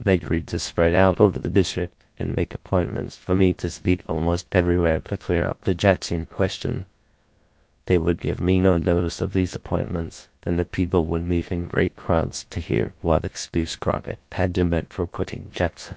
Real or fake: fake